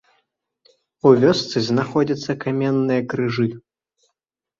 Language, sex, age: Belarusian, male, 19-29